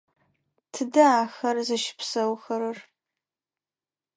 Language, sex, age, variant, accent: Adyghe, female, under 19, Адыгабзэ (Кирил, пстэумэ зэдыряе), Бжъэдыгъу (Bjeduğ)